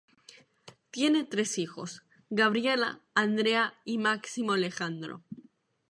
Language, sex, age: Spanish, female, 19-29